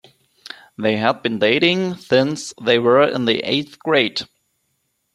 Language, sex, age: English, male, 19-29